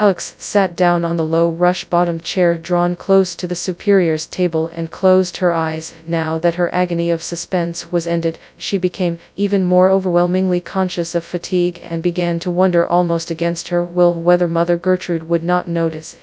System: TTS, FastPitch